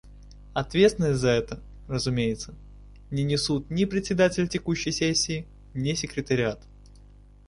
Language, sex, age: Russian, male, 19-29